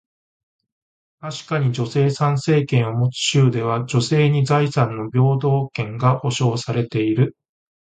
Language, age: Japanese, 40-49